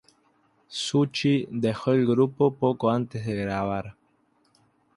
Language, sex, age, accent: Spanish, male, under 19, Rioplatense: Argentina, Uruguay, este de Bolivia, Paraguay